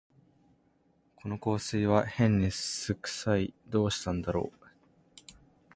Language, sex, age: Japanese, male, 19-29